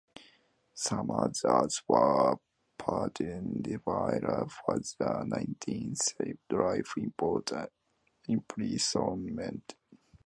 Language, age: English, 19-29